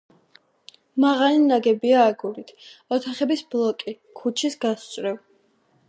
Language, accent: Georgian, მშვიდი